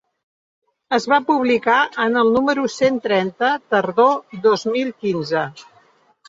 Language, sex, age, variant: Catalan, female, 60-69, Central